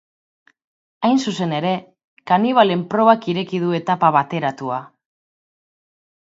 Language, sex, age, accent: Basque, female, 30-39, Mendebalekoa (Araba, Bizkaia, Gipuzkoako mendebaleko herri batzuk)